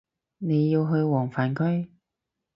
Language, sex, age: Cantonese, female, 30-39